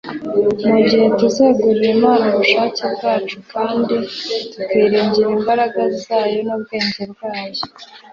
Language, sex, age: Kinyarwanda, female, 19-29